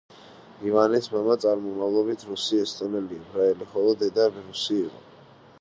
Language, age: Georgian, 19-29